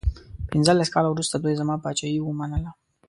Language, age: Pashto, 19-29